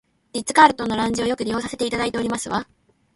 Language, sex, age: Japanese, female, 19-29